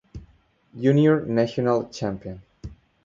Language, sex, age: English, male, 19-29